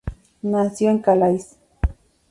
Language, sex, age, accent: Spanish, female, 40-49, México